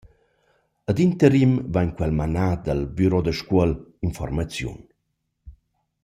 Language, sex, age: Romansh, male, 40-49